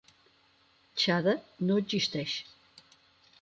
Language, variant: Catalan, Central